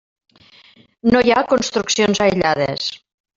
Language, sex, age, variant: Catalan, female, 60-69, Central